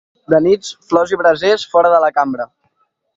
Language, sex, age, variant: Catalan, male, under 19, Central